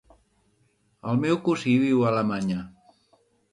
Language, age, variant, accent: Catalan, 50-59, Central, central